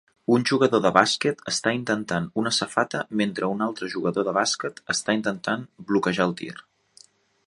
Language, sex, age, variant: Catalan, male, 19-29, Central